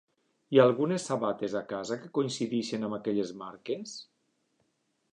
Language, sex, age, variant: Catalan, male, 40-49, Nord-Occidental